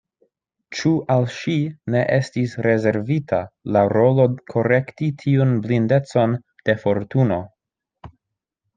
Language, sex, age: Esperanto, male, 19-29